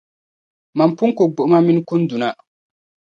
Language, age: Dagbani, 19-29